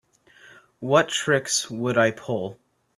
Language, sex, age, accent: English, male, 19-29, United States English